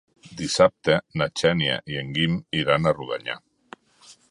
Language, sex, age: Catalan, male, 50-59